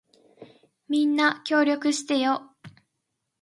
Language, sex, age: Japanese, female, 19-29